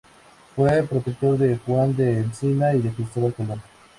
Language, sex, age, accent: Spanish, male, 19-29, México